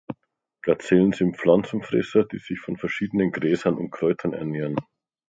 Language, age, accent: German, 50-59, Deutschland Deutsch